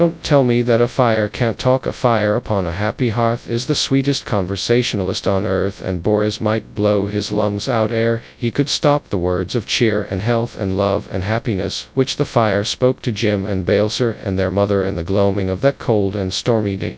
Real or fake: fake